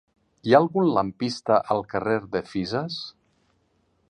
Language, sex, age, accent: Catalan, male, 50-59, valencià